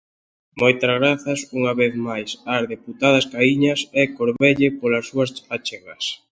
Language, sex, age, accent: Galician, female, 40-49, Central (gheada)